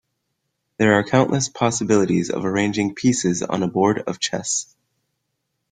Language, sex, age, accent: English, male, 19-29, United States English